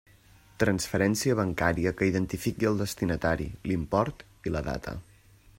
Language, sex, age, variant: Catalan, male, 19-29, Central